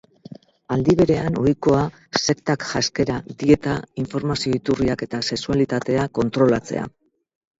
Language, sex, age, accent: Basque, female, 60-69, Mendebalekoa (Araba, Bizkaia, Gipuzkoako mendebaleko herri batzuk)